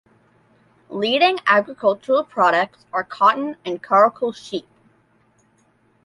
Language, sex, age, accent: English, male, under 19, United States English